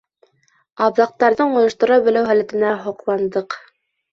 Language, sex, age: Bashkir, female, 19-29